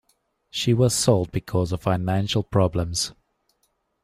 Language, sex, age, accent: English, male, 30-39, Southern African (South Africa, Zimbabwe, Namibia)